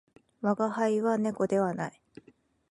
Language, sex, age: Japanese, female, 19-29